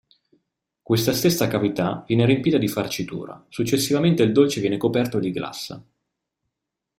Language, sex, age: Italian, male, 30-39